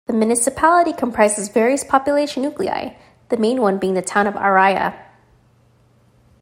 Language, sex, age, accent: English, female, 19-29, United States English